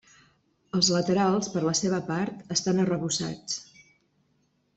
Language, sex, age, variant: Catalan, female, 50-59, Central